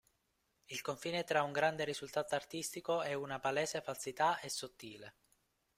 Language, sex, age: Italian, male, 19-29